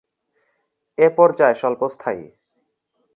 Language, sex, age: Bengali, male, under 19